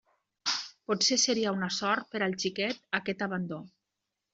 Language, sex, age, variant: Catalan, female, 50-59, Nord-Occidental